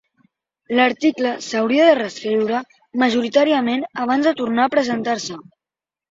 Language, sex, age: Catalan, male, 50-59